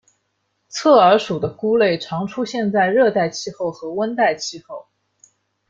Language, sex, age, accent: Chinese, female, 19-29, 出生地：上海市